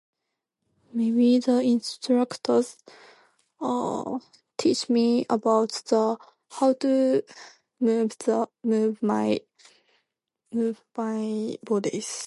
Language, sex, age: English, female, 19-29